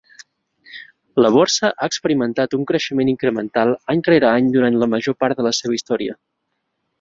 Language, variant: Catalan, Central